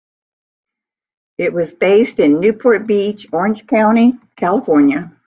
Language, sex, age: English, female, 60-69